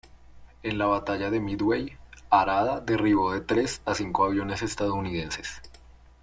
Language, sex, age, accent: Spanish, male, 19-29, Andino-Pacífico: Colombia, Perú, Ecuador, oeste de Bolivia y Venezuela andina